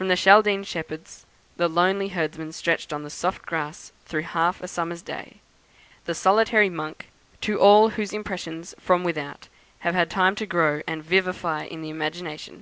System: none